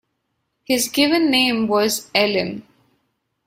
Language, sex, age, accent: English, female, 30-39, India and South Asia (India, Pakistan, Sri Lanka)